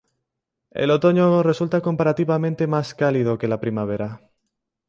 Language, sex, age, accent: Spanish, male, under 19, España: Centro-Sur peninsular (Madrid, Toledo, Castilla-La Mancha)